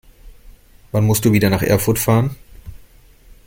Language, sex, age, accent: German, male, 30-39, Deutschland Deutsch